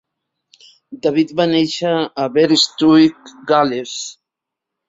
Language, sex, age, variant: Catalan, female, 70-79, Central